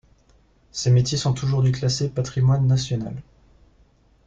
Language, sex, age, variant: French, male, 19-29, Français de métropole